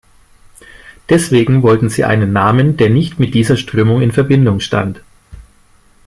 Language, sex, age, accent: German, male, 40-49, Deutschland Deutsch